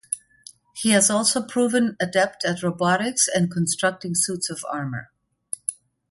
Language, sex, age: English, female, 50-59